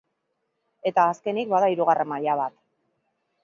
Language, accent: Basque, Mendebalekoa (Araba, Bizkaia, Gipuzkoako mendebaleko herri batzuk)